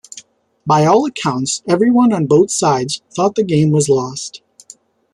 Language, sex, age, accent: English, male, 19-29, United States English